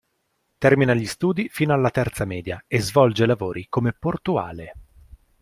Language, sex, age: Italian, male, 19-29